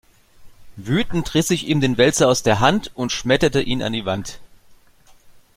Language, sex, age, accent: German, male, 40-49, Deutschland Deutsch